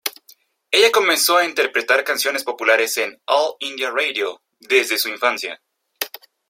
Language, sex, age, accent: Spanish, male, 19-29, México